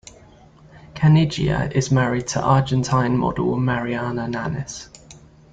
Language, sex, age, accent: English, male, 19-29, England English